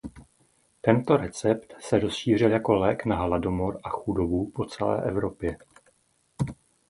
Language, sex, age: Czech, male, 50-59